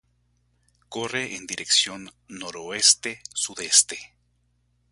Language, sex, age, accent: Spanish, male, 50-59, México